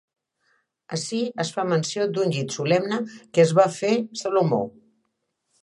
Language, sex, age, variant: Catalan, female, 60-69, Central